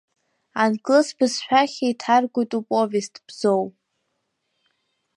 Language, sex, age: Abkhazian, female, under 19